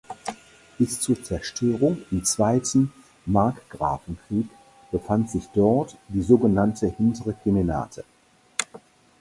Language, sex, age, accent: German, male, 60-69, Deutschland Deutsch